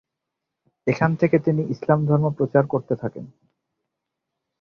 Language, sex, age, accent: Bengali, male, 19-29, Native; Bangladeshi